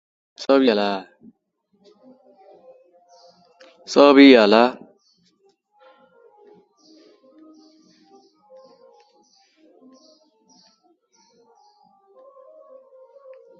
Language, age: English, 19-29